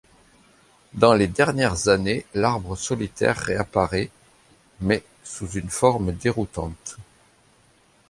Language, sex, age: French, male, 50-59